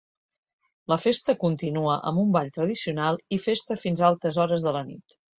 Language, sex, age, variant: Catalan, female, 40-49, Central